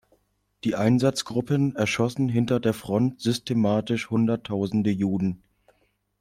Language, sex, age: German, male, 19-29